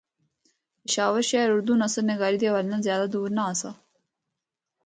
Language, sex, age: Northern Hindko, female, 19-29